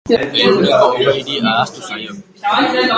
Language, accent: Basque, Erdialdekoa edo Nafarra (Gipuzkoa, Nafarroa)